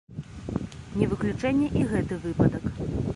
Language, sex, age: Belarusian, female, 30-39